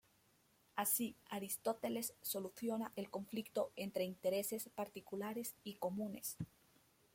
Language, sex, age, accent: Spanish, female, 19-29, Andino-Pacífico: Colombia, Perú, Ecuador, oeste de Bolivia y Venezuela andina